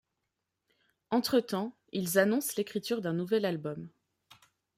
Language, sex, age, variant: French, female, 19-29, Français de métropole